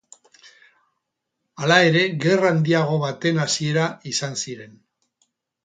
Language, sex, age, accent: Basque, male, 60-69, Erdialdekoa edo Nafarra (Gipuzkoa, Nafarroa)